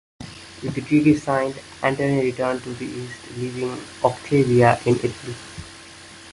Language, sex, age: English, male, under 19